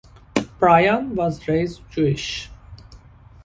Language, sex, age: English, male, 30-39